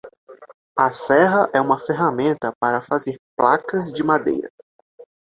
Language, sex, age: Portuguese, male, 19-29